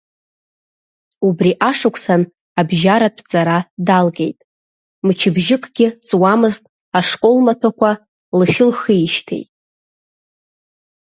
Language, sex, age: Abkhazian, female, under 19